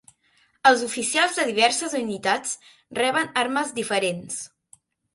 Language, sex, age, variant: Catalan, female, under 19, Central